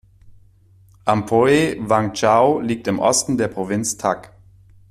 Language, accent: German, Deutschland Deutsch